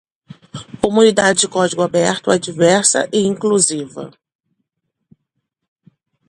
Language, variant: Portuguese, Portuguese (Brasil)